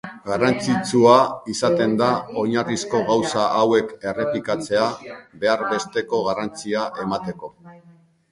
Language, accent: Basque, Erdialdekoa edo Nafarra (Gipuzkoa, Nafarroa)